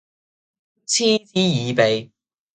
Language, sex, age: Cantonese, male, under 19